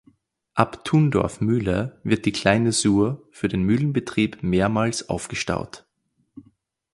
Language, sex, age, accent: German, male, 19-29, Österreichisches Deutsch